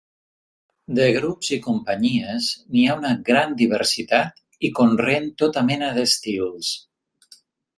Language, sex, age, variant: Catalan, male, 30-39, Central